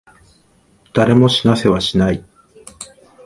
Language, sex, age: Japanese, male, 40-49